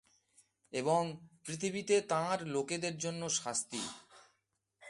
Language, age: Bengali, 40-49